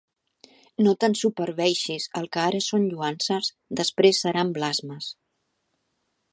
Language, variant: Catalan, Central